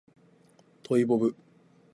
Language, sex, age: Japanese, male, 19-29